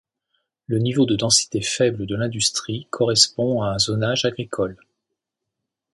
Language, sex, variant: French, male, Français de métropole